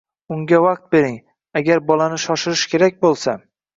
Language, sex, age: Uzbek, male, 19-29